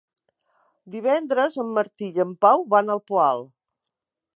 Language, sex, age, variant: Catalan, female, 60-69, Central